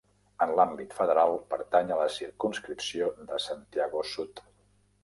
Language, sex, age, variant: Catalan, male, 50-59, Central